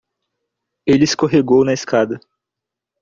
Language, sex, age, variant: Portuguese, male, 19-29, Portuguese (Brasil)